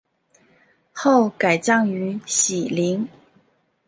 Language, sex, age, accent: Chinese, female, 19-29, 出生地：黑龙江省